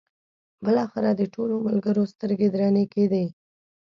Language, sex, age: Pashto, female, 19-29